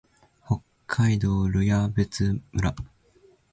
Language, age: Japanese, 19-29